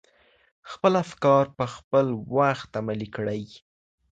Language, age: Pashto, under 19